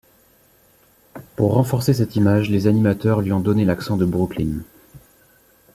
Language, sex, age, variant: French, male, 40-49, Français de métropole